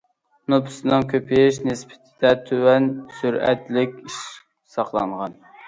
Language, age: Uyghur, under 19